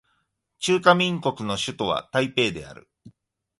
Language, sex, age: Japanese, male, 40-49